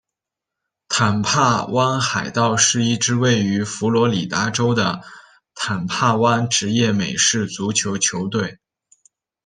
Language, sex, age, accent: Chinese, male, 19-29, 出生地：山西省